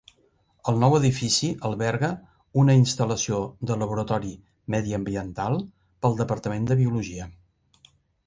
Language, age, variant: Catalan, 60-69, Central